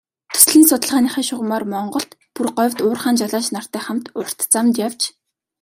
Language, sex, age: Mongolian, female, 19-29